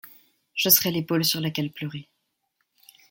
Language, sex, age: French, female, 19-29